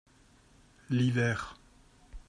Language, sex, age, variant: French, male, 40-49, Français de métropole